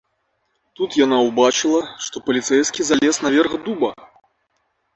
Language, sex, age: Belarusian, male, 40-49